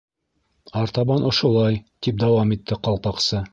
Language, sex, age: Bashkir, male, 60-69